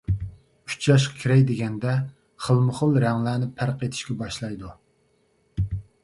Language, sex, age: Uyghur, male, 40-49